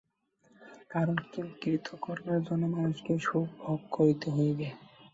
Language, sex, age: Bengali, male, under 19